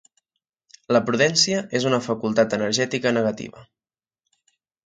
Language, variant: Catalan, Central